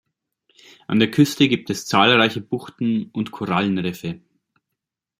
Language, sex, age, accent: German, male, 30-39, Deutschland Deutsch